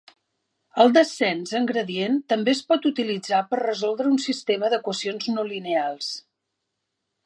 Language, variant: Catalan, Central